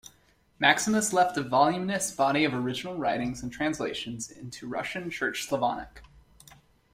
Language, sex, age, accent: English, male, 30-39, United States English